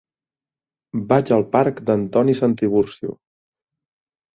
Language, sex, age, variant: Catalan, male, 40-49, Central